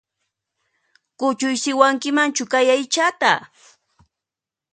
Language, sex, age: Puno Quechua, female, 30-39